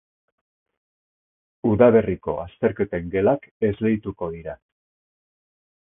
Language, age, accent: Basque, 60-69, Erdialdekoa edo Nafarra (Gipuzkoa, Nafarroa)